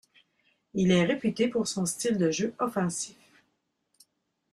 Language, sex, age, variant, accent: French, female, 50-59, Français d'Amérique du Nord, Français du Canada